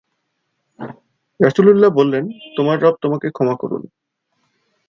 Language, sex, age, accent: Bengali, male, 30-39, Native